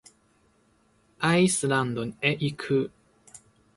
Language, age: Japanese, 30-39